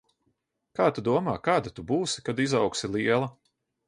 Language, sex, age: Latvian, male, 40-49